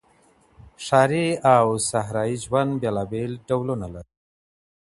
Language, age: Pashto, 30-39